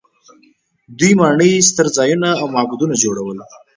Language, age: Pashto, 19-29